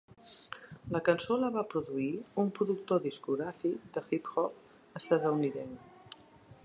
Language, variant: Catalan, Central